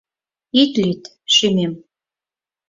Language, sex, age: Mari, female, 40-49